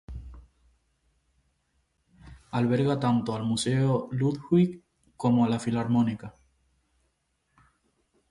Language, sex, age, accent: Spanish, male, 19-29, España: Islas Canarias